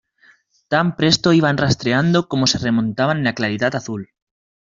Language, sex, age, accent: Spanish, male, 19-29, España: Centro-Sur peninsular (Madrid, Toledo, Castilla-La Mancha)